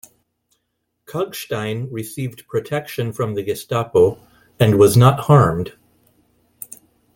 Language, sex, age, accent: English, male, 40-49, United States English